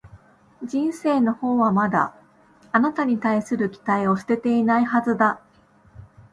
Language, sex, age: Japanese, female, 40-49